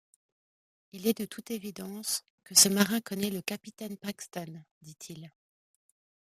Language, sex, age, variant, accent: French, female, 30-39, Français d'Europe, Français de Suisse